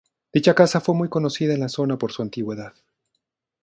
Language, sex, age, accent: Spanish, male, 40-49, México